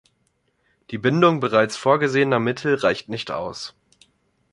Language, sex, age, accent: German, male, 19-29, Deutschland Deutsch